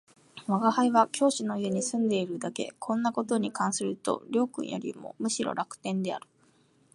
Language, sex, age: Japanese, female, 19-29